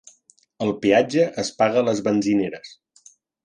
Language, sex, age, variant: Catalan, male, 40-49, Central